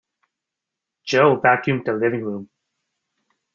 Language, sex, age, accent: English, male, 30-39, Canadian English